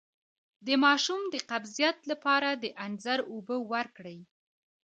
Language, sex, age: Pashto, female, 30-39